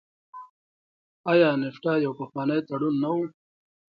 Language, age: Pashto, 30-39